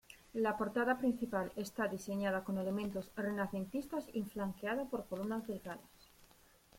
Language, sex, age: Spanish, female, 30-39